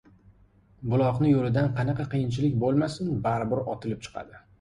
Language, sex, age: Uzbek, male, 19-29